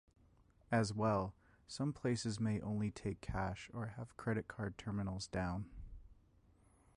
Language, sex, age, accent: English, male, 19-29, United States English